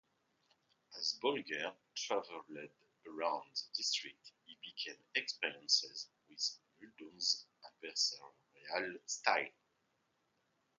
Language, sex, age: English, male, 40-49